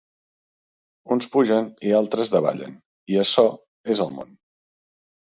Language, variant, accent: Catalan, Central, central